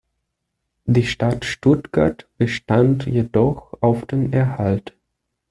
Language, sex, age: German, male, 19-29